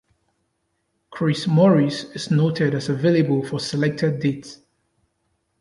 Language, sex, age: English, male, 30-39